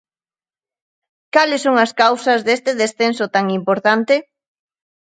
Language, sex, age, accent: Galician, female, 30-39, Central (gheada)